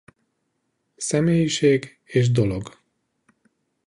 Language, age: Hungarian, 40-49